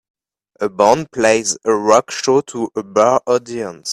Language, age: English, 19-29